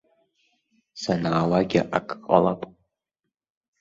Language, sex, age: Abkhazian, male, under 19